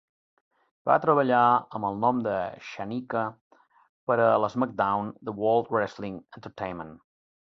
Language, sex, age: Catalan, male, 40-49